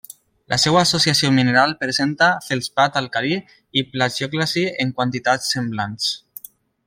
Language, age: Catalan, 19-29